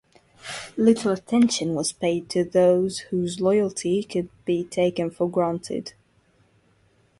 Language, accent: English, England English